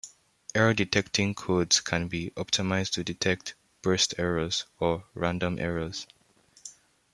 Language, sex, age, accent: English, male, under 19, Southern African (South Africa, Zimbabwe, Namibia)